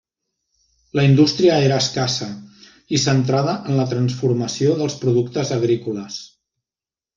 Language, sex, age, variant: Catalan, male, 50-59, Central